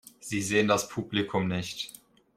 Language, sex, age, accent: German, male, under 19, Deutschland Deutsch